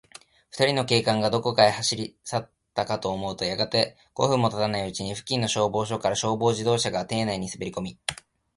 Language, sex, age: Japanese, male, 19-29